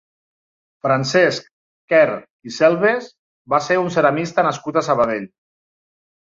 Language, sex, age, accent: Catalan, male, 30-39, Lleidatà